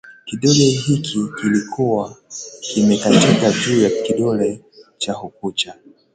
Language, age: Swahili, 19-29